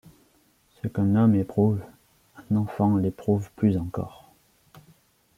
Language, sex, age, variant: French, male, 19-29, Français de métropole